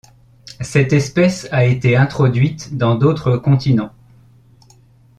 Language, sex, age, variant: French, male, 30-39, Français de métropole